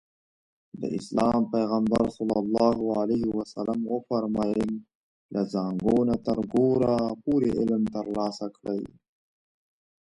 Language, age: Pashto, 19-29